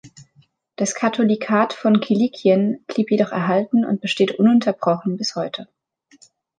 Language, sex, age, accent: German, female, 19-29, Deutschland Deutsch